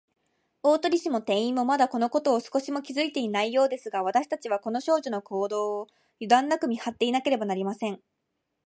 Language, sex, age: Japanese, female, 19-29